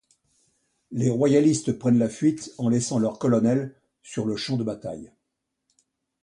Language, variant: French, Français de métropole